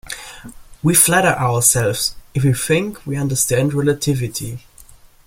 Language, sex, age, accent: English, male, under 19, United States English